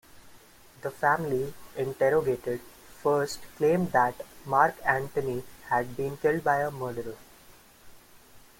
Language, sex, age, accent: English, male, 19-29, India and South Asia (India, Pakistan, Sri Lanka)